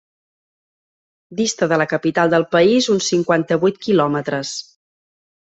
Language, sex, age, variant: Catalan, female, 30-39, Central